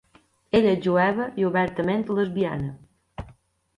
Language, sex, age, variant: Catalan, female, 50-59, Balear